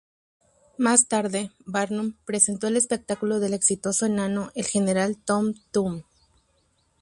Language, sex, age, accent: Spanish, female, 30-39, México